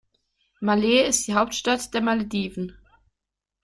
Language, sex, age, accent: German, female, 19-29, Deutschland Deutsch